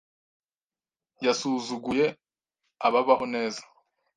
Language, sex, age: Kinyarwanda, male, 19-29